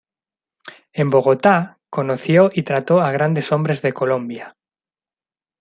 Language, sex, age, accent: Spanish, male, 40-49, España: Centro-Sur peninsular (Madrid, Toledo, Castilla-La Mancha)